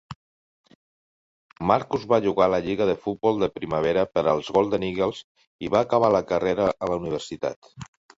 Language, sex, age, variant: Catalan, male, 50-59, Central